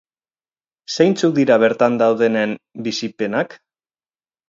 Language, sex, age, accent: Basque, male, 40-49, Mendebalekoa (Araba, Bizkaia, Gipuzkoako mendebaleko herri batzuk)